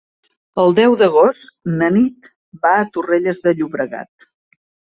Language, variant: Catalan, Central